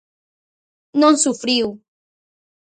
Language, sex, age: Galician, female, under 19